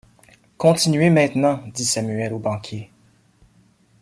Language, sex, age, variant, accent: French, male, 40-49, Français d'Amérique du Nord, Français du Canada